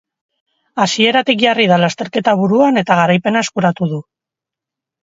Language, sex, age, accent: Basque, female, 40-49, Erdialdekoa edo Nafarra (Gipuzkoa, Nafarroa)